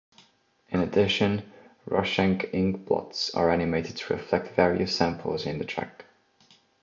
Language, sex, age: English, male, 19-29